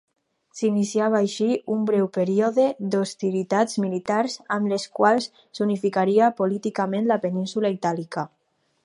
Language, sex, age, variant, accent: Catalan, female, under 19, Alacantí, valencià